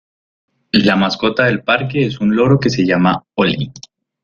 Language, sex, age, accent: Spanish, male, 19-29, Andino-Pacífico: Colombia, Perú, Ecuador, oeste de Bolivia y Venezuela andina